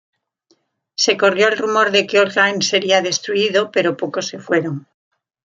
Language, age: Spanish, 60-69